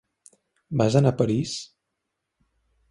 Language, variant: Catalan, Central